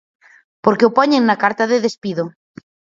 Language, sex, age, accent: Galician, female, 30-39, Atlántico (seseo e gheada)